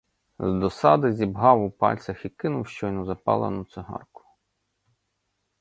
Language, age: Ukrainian, 40-49